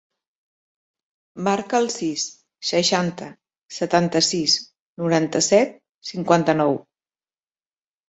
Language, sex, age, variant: Catalan, female, 40-49, Central